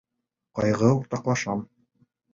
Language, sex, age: Bashkir, male, 19-29